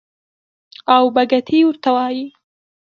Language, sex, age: Pashto, female, 19-29